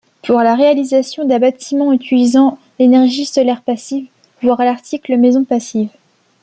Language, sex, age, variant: French, female, under 19, Français de métropole